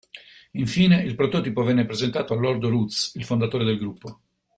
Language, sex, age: Italian, male, 60-69